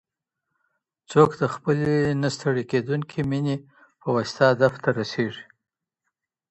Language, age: Pashto, 50-59